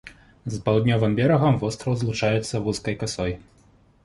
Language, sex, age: Belarusian, male, 19-29